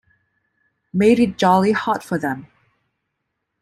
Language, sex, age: English, female, 30-39